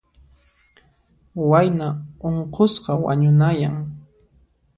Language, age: Puno Quechua, 19-29